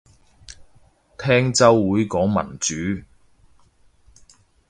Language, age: Cantonese, 30-39